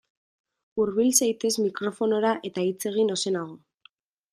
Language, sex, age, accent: Basque, female, 19-29, Mendebalekoa (Araba, Bizkaia, Gipuzkoako mendebaleko herri batzuk)